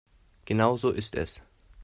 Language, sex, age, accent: German, male, under 19, Deutschland Deutsch